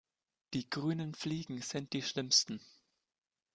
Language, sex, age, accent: German, male, 19-29, Deutschland Deutsch